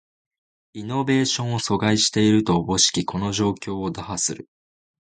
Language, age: Japanese, 19-29